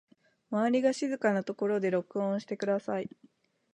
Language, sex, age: Japanese, female, 19-29